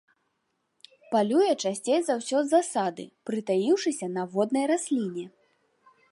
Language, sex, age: Belarusian, female, 30-39